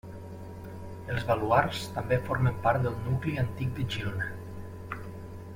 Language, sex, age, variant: Catalan, male, 40-49, Septentrional